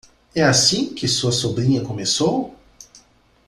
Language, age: Portuguese, 30-39